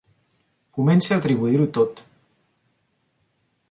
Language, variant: Catalan, Central